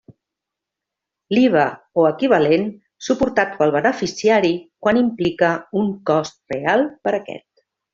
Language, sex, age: Catalan, female, 50-59